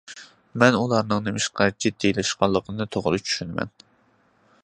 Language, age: Uyghur, 19-29